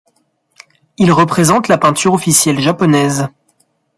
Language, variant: French, Français de métropole